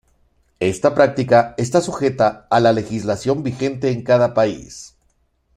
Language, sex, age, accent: Spanish, male, 50-59, México